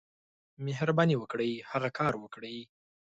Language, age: Pashto, 19-29